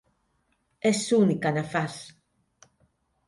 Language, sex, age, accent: Galician, female, 50-59, Neofalante